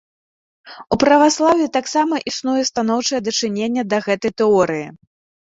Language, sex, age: Belarusian, female, 30-39